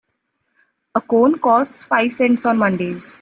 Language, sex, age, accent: English, female, 19-29, India and South Asia (India, Pakistan, Sri Lanka)